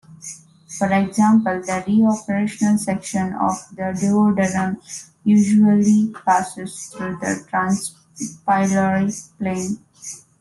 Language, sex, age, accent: English, female, 19-29, India and South Asia (India, Pakistan, Sri Lanka)